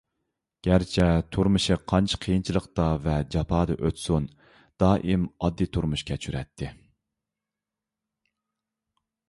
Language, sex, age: Uyghur, male, 30-39